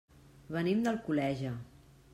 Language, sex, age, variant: Catalan, female, 40-49, Central